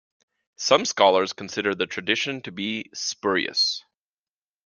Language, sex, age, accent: English, male, 40-49, United States English